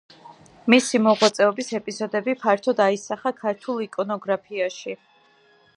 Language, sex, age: Georgian, female, 19-29